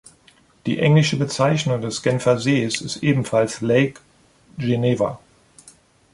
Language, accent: German, Deutschland Deutsch